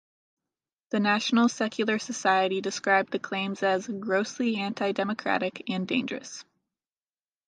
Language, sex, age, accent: English, female, 19-29, United States English